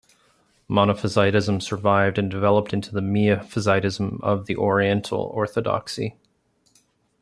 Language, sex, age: English, male, 40-49